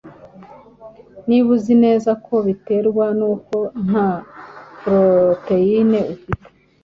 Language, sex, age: Kinyarwanda, female, 40-49